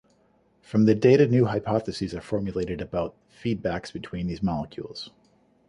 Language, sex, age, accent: English, male, 40-49, United States English